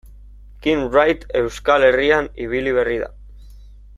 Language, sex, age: Basque, male, 19-29